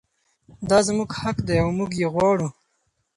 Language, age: Pashto, 19-29